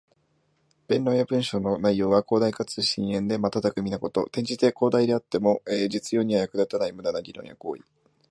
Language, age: Japanese, 19-29